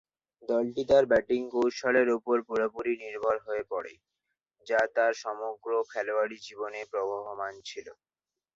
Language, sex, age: Bengali, male, 19-29